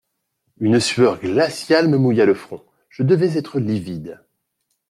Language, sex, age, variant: French, male, 40-49, Français de métropole